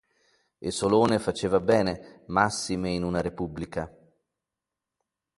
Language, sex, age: Italian, male, 40-49